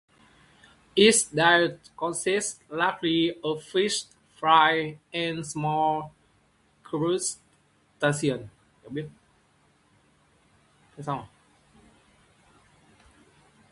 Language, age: English, 19-29